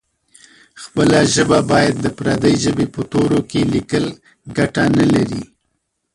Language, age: Pashto, 40-49